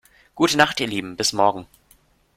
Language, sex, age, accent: German, male, under 19, Deutschland Deutsch